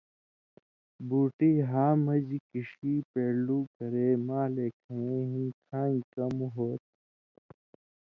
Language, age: Indus Kohistani, 19-29